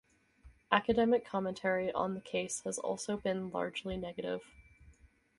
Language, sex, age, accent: English, female, 30-39, United States English